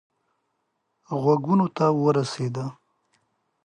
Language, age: Pashto, 30-39